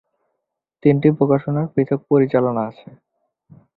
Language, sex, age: Bengali, male, 19-29